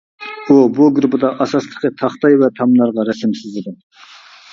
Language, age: Uyghur, 30-39